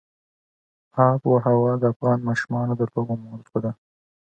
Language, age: Pashto, 19-29